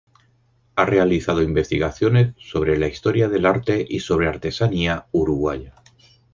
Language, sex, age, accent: Spanish, male, 50-59, España: Norte peninsular (Asturias, Castilla y León, Cantabria, País Vasco, Navarra, Aragón, La Rioja, Guadalajara, Cuenca)